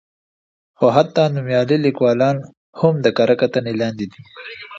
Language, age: Pashto, 19-29